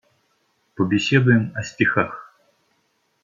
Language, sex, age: Russian, male, 30-39